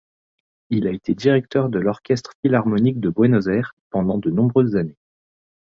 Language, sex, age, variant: French, male, 19-29, Français de métropole